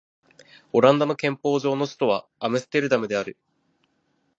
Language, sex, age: Japanese, male, 19-29